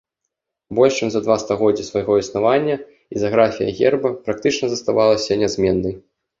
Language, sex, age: Belarusian, male, 19-29